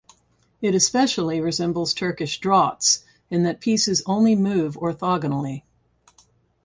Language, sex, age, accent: English, female, 60-69, United States English